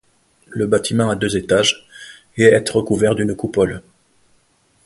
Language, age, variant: French, 50-59, Français de métropole